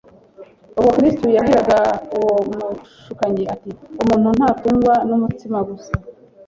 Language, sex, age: Kinyarwanda, female, 30-39